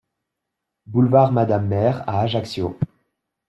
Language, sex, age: French, male, 19-29